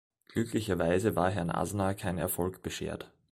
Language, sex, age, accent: German, male, 19-29, Österreichisches Deutsch